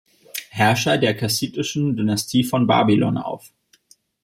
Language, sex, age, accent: German, male, 30-39, Deutschland Deutsch